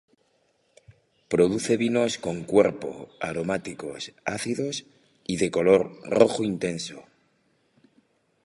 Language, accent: Spanish, España: Centro-Sur peninsular (Madrid, Toledo, Castilla-La Mancha)